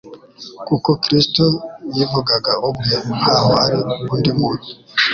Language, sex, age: Kinyarwanda, male, 19-29